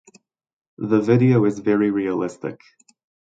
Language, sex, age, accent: English, male, 19-29, United States English; Australian English; England English